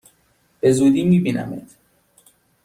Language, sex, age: Persian, male, 19-29